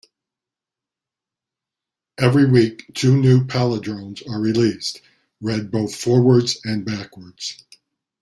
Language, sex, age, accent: English, male, 60-69, United States English